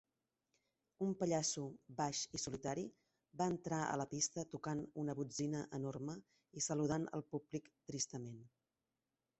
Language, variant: Catalan, Central